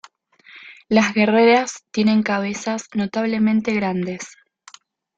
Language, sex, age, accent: Spanish, female, 19-29, Rioplatense: Argentina, Uruguay, este de Bolivia, Paraguay